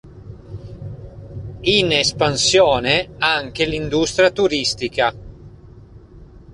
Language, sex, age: Italian, male, 30-39